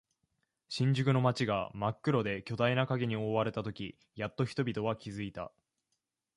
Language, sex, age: Japanese, male, 19-29